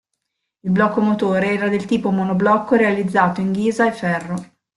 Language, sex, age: Italian, female, 40-49